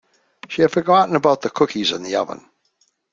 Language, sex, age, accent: English, male, 70-79, United States English